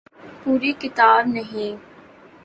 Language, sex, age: Urdu, female, 19-29